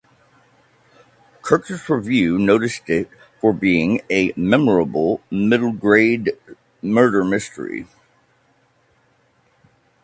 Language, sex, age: English, male, 40-49